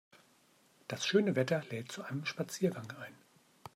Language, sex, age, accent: German, male, 50-59, Deutschland Deutsch